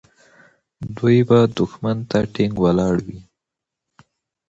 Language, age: Pashto, 30-39